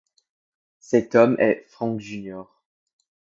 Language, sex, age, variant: French, male, 19-29, Français de métropole